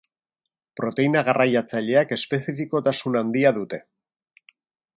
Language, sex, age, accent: Basque, male, 50-59, Erdialdekoa edo Nafarra (Gipuzkoa, Nafarroa)